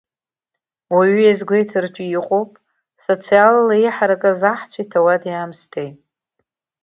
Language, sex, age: Abkhazian, female, 50-59